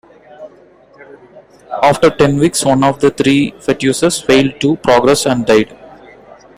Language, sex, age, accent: English, male, 19-29, India and South Asia (India, Pakistan, Sri Lanka)